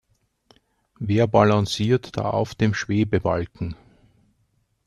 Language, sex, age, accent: German, male, 40-49, Österreichisches Deutsch